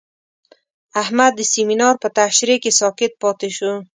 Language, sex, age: Pashto, female, 19-29